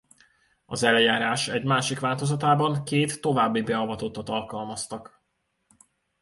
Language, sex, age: Hungarian, male, 30-39